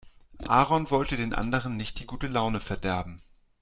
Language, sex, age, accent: German, male, 40-49, Deutschland Deutsch